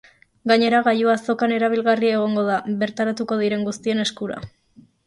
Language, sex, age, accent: Basque, female, 19-29, Mendebalekoa (Araba, Bizkaia, Gipuzkoako mendebaleko herri batzuk)